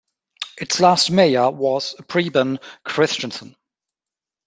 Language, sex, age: English, male, 30-39